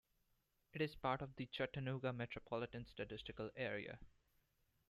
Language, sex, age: English, male, 19-29